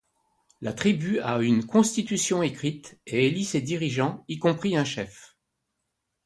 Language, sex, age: French, male, 60-69